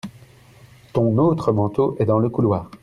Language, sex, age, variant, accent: French, male, 30-39, Français d'Europe, Français de Belgique